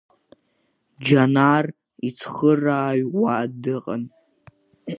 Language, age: Abkhazian, under 19